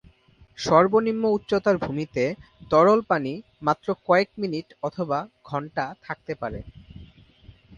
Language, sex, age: Bengali, male, 19-29